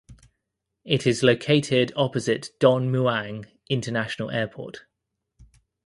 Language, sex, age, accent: English, male, 30-39, England English